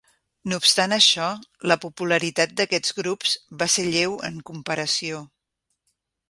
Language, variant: Catalan, Central